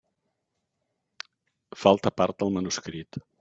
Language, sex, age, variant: Catalan, male, 50-59, Central